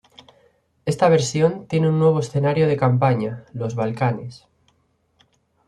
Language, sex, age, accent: Spanish, male, 19-29, España: Norte peninsular (Asturias, Castilla y León, Cantabria, País Vasco, Navarra, Aragón, La Rioja, Guadalajara, Cuenca)